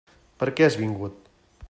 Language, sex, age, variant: Catalan, male, 50-59, Central